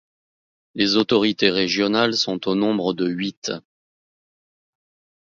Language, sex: French, male